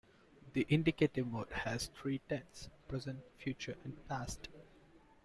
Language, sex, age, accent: English, male, 19-29, India and South Asia (India, Pakistan, Sri Lanka)